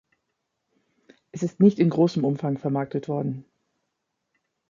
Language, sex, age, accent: German, female, 50-59, Deutschland Deutsch